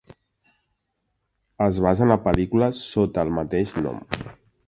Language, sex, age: Catalan, male, 50-59